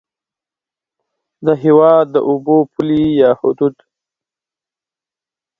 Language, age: Pashto, 30-39